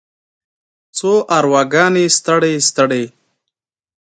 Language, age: Pashto, 19-29